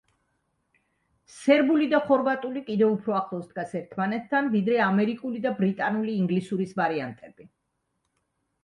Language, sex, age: Georgian, female, 60-69